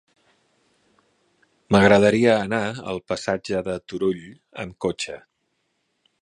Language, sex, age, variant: Catalan, male, 40-49, Central